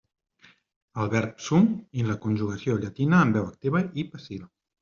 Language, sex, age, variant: Catalan, male, 40-49, Central